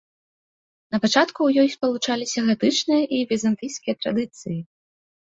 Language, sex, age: Belarusian, female, 19-29